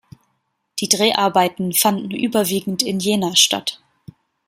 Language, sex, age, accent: German, female, 30-39, Deutschland Deutsch